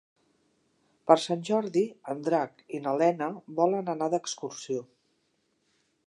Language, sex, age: Catalan, female, 60-69